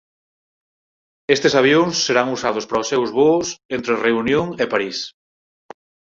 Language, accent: Galician, Normativo (estándar)